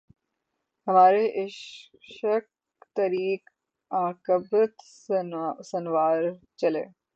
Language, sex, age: Urdu, female, 19-29